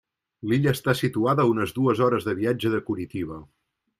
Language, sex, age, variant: Catalan, male, 30-39, Central